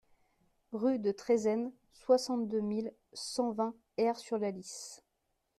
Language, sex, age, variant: French, female, 19-29, Français de métropole